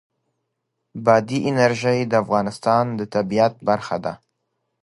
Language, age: Pashto, 30-39